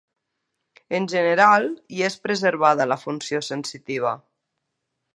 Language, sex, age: Catalan, female, 30-39